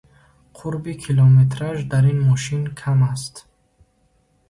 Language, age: Tajik, 19-29